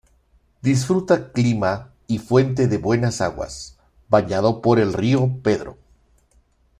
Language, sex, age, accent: Spanish, male, 50-59, México